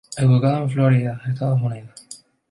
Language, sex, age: Spanish, male, 19-29